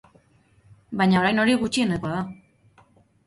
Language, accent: Basque, Erdialdekoa edo Nafarra (Gipuzkoa, Nafarroa)